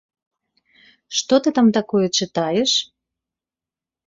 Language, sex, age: Belarusian, female, 30-39